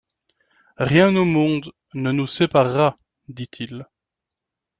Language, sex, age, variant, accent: French, male, 30-39, Français d'Europe, Français de Belgique